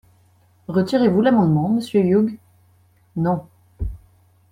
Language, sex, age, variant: French, female, 19-29, Français de métropole